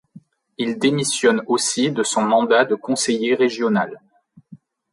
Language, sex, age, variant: French, male, 30-39, Français de métropole